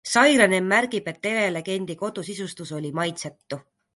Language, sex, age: Estonian, female, 30-39